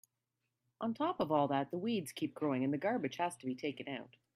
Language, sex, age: English, female, 40-49